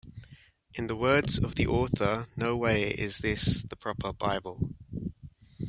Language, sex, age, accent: English, male, 30-39, England English